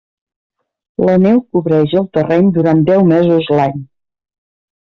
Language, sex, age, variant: Catalan, female, 50-59, Septentrional